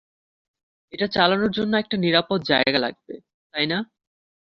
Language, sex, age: Bengali, male, under 19